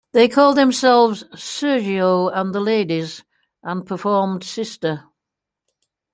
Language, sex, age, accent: English, female, 60-69, England English